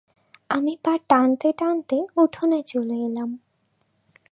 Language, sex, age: Bengali, female, 19-29